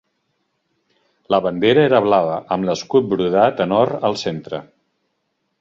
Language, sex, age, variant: Catalan, male, 50-59, Central